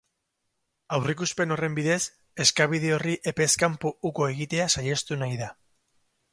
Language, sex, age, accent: Basque, male, 40-49, Mendebalekoa (Araba, Bizkaia, Gipuzkoako mendebaleko herri batzuk)